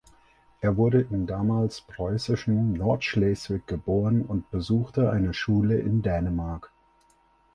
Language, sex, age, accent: German, male, 30-39, Deutschland Deutsch